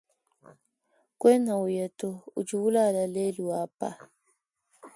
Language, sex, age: Luba-Lulua, female, 19-29